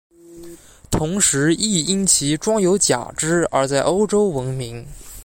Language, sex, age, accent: Chinese, male, 19-29, 出生地：江苏省